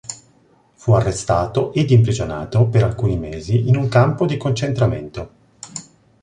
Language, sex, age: Italian, male, 50-59